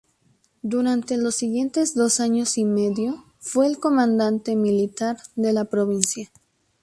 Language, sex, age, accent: Spanish, female, 19-29, México